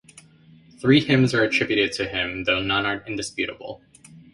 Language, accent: English, United States English